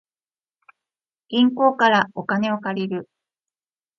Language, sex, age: Japanese, female, 40-49